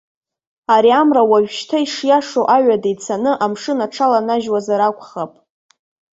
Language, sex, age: Abkhazian, female, 19-29